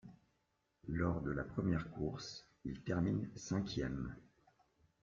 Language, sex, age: French, male, 60-69